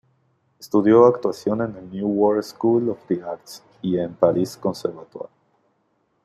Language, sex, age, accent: Spanish, male, 30-39, México